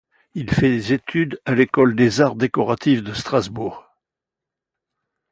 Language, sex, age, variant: French, male, 80-89, Français de métropole